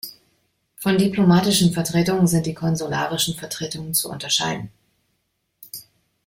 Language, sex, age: German, female, 30-39